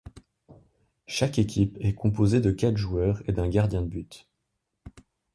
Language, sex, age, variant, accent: French, male, 19-29, Français d'Europe, Français de Suisse